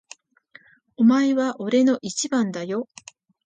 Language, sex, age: Japanese, female, 50-59